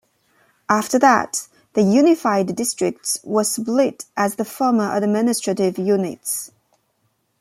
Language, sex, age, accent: English, female, 30-39, England English